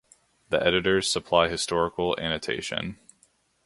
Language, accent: English, United States English